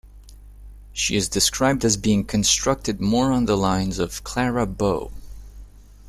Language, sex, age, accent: English, male, 19-29, United States English